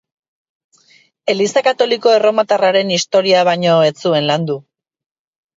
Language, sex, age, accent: Basque, female, 40-49, Erdialdekoa edo Nafarra (Gipuzkoa, Nafarroa)